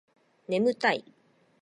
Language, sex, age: Japanese, female, 30-39